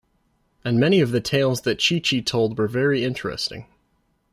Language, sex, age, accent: English, male, 19-29, United States English